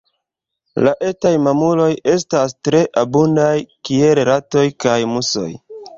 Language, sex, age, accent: Esperanto, male, 30-39, Internacia